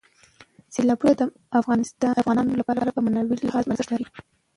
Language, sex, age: Pashto, female, 19-29